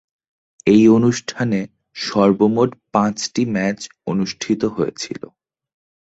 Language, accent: Bengali, প্রমিত